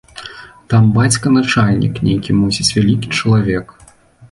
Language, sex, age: Belarusian, male, 19-29